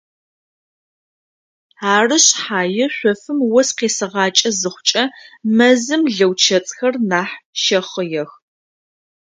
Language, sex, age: Adyghe, female, 30-39